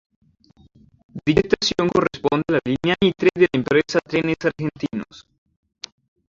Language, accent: Spanish, Caribe: Cuba, Venezuela, Puerto Rico, República Dominicana, Panamá, Colombia caribeña, México caribeño, Costa del golfo de México